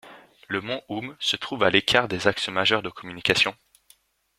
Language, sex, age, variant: French, male, under 19, Français de métropole